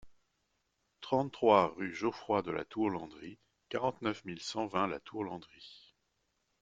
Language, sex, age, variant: French, male, 30-39, Français de métropole